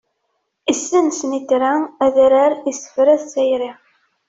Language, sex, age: Kabyle, female, 30-39